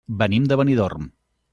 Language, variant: Catalan, Central